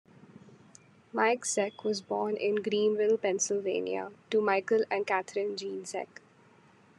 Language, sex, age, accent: English, female, 19-29, India and South Asia (India, Pakistan, Sri Lanka)